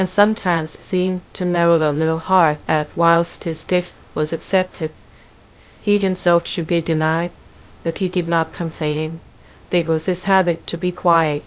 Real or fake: fake